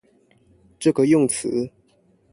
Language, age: Chinese, under 19